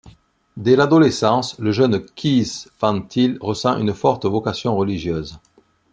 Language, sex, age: French, male, 40-49